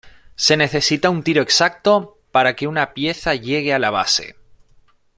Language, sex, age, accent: Spanish, male, 30-39, España: Norte peninsular (Asturias, Castilla y León, Cantabria, País Vasco, Navarra, Aragón, La Rioja, Guadalajara, Cuenca)